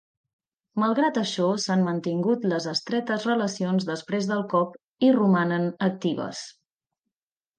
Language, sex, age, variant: Catalan, female, 30-39, Nord-Occidental